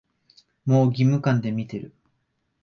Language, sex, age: Japanese, male, 19-29